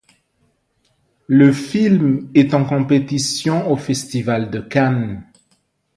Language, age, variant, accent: French, 40-49, Français d'Afrique subsaharienne et des îles africaines, Français de Madagascar